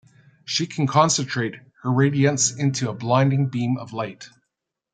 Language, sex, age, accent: English, male, 60-69, Canadian English